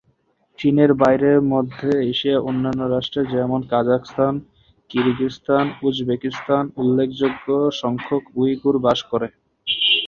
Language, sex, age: Bengali, male, 19-29